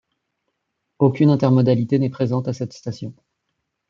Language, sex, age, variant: French, male, 30-39, Français de métropole